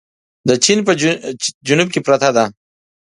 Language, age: Pashto, 30-39